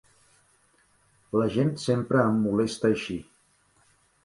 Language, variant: Catalan, Central